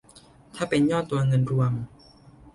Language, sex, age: Thai, male, 19-29